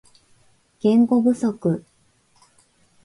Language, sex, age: Japanese, female, 30-39